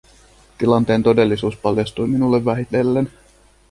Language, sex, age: Finnish, male, 30-39